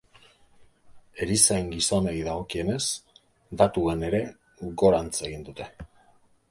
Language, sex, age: Basque, male, 40-49